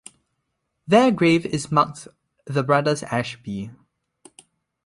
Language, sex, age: English, male, under 19